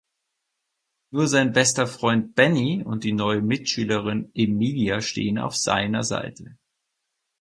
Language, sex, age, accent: German, male, 30-39, Deutschland Deutsch